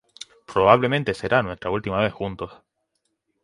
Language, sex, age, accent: Spanish, male, 19-29, España: Islas Canarias